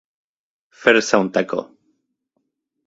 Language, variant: Catalan, Central